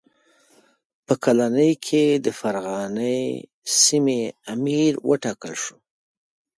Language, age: Pashto, 40-49